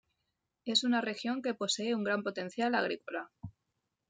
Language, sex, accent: Spanish, female, España: Norte peninsular (Asturias, Castilla y León, Cantabria, País Vasco, Navarra, Aragón, La Rioja, Guadalajara, Cuenca)